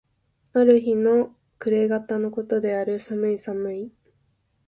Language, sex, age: Japanese, female, under 19